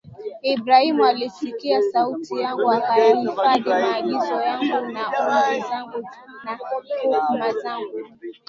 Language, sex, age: Swahili, female, 19-29